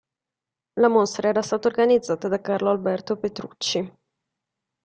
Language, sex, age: Italian, female, 19-29